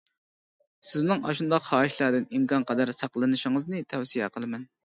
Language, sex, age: Uyghur, female, 40-49